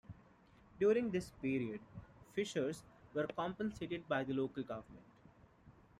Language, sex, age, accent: English, male, 19-29, India and South Asia (India, Pakistan, Sri Lanka)